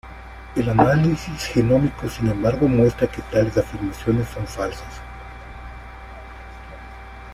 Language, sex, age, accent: Spanish, male, 40-49, Andino-Pacífico: Colombia, Perú, Ecuador, oeste de Bolivia y Venezuela andina